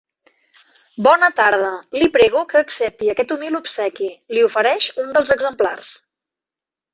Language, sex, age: Catalan, female, 30-39